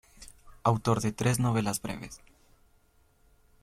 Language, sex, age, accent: Spanish, male, 19-29, Andino-Pacífico: Colombia, Perú, Ecuador, oeste de Bolivia y Venezuela andina